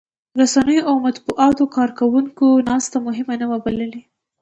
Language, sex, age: Pashto, female, under 19